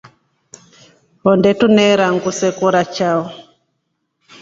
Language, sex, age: Rombo, female, 40-49